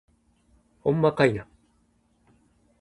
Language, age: Japanese, 50-59